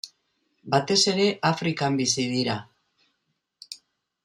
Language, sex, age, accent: Basque, female, 60-69, Mendebalekoa (Araba, Bizkaia, Gipuzkoako mendebaleko herri batzuk)